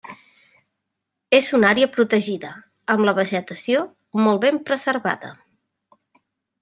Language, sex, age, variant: Catalan, female, 40-49, Central